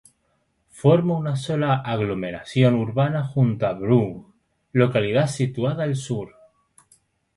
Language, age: Spanish, 19-29